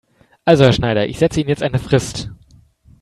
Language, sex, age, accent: German, male, 19-29, Deutschland Deutsch